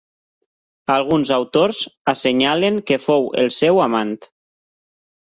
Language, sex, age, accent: Catalan, male, 30-39, valencià